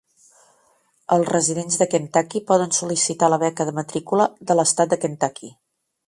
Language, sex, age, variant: Catalan, female, 50-59, Nord-Occidental